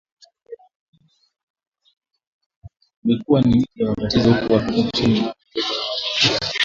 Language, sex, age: Swahili, male, 19-29